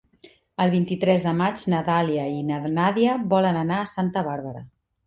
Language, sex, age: Catalan, female, 30-39